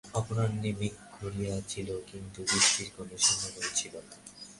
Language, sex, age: Bengali, male, under 19